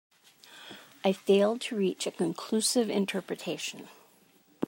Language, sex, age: English, female, 60-69